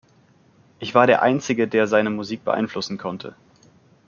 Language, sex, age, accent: German, male, 30-39, Deutschland Deutsch